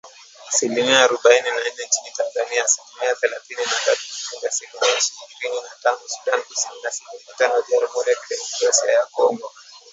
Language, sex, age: Swahili, male, 19-29